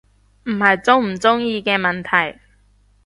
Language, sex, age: Cantonese, female, 19-29